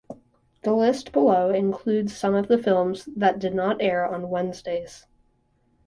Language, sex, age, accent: English, male, under 19, United States English